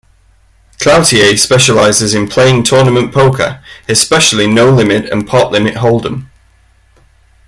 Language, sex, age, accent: English, male, 30-39, England English